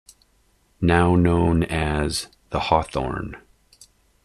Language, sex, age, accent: English, male, 50-59, United States English